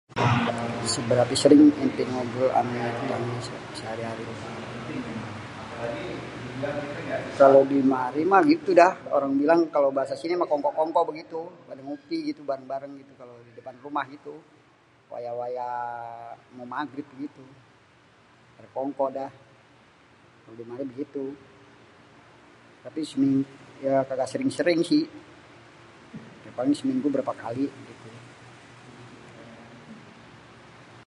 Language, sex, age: Betawi, male, 40-49